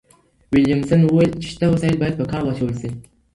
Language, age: Pashto, under 19